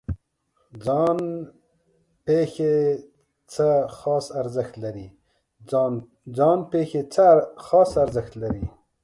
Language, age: Pashto, 40-49